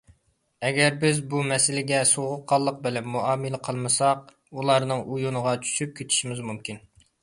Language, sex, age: Uyghur, male, 19-29